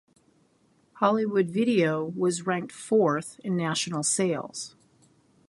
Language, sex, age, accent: English, female, 50-59, United States English